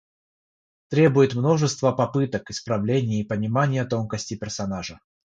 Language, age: Russian, 30-39